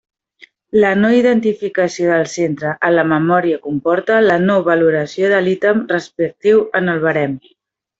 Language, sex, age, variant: Catalan, female, 30-39, Central